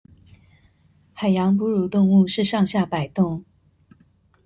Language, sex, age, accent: Chinese, female, 40-49, 出生地：臺北市